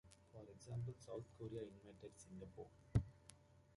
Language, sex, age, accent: English, male, 19-29, United States English